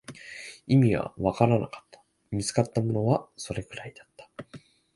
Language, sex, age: Japanese, male, 19-29